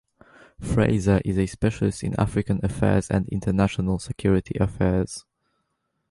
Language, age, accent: English, under 19, England English